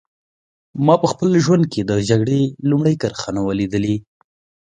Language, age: Pashto, 19-29